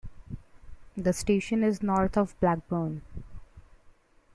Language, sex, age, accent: English, female, 19-29, India and South Asia (India, Pakistan, Sri Lanka)